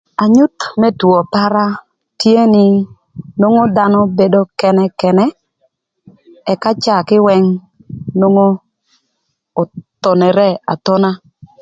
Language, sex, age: Thur, female, 30-39